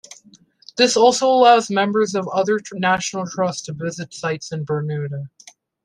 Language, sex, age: English, male, 19-29